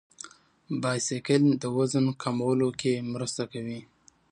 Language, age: Pashto, 19-29